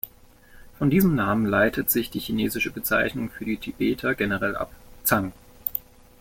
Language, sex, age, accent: German, male, 19-29, Deutschland Deutsch